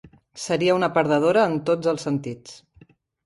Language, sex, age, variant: Catalan, female, 40-49, Central